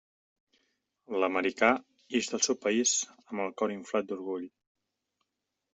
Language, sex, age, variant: Catalan, male, 19-29, Central